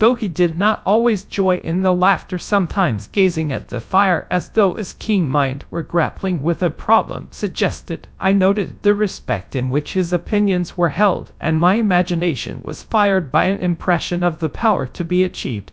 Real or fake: fake